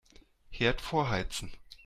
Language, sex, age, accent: German, male, 40-49, Deutschland Deutsch